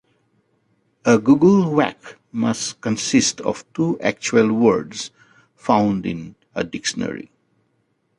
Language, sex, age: English, male, 50-59